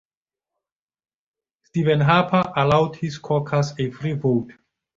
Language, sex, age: English, male, 50-59